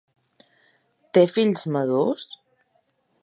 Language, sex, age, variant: Catalan, female, 19-29, Central